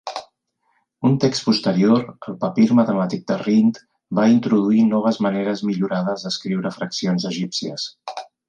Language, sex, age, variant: Catalan, male, 40-49, Central